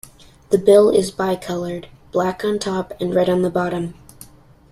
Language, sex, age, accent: English, male, under 19, United States English